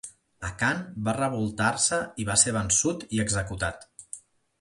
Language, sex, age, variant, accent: Catalan, male, 30-39, Central, central